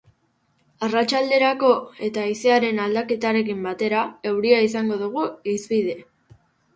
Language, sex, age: Basque, female, under 19